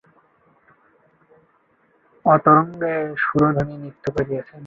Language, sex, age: Bengali, male, under 19